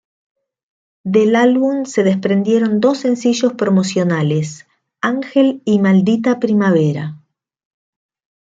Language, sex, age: Spanish, female, 50-59